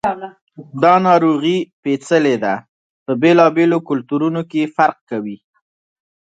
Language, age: Pashto, 30-39